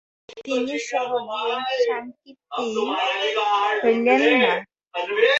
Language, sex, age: Bengali, female, 19-29